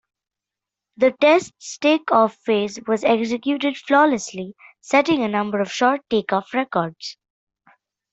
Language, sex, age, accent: English, female, under 19, India and South Asia (India, Pakistan, Sri Lanka)